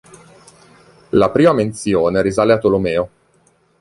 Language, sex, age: Italian, male, 30-39